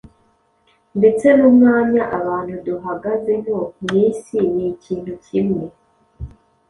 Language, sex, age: Kinyarwanda, female, 30-39